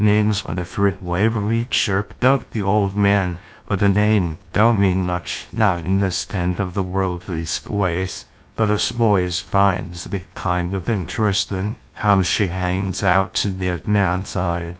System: TTS, GlowTTS